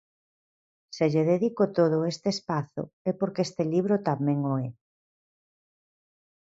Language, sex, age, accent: Galician, female, 50-59, Normativo (estándar)